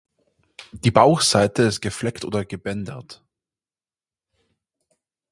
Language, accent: German, Österreichisches Deutsch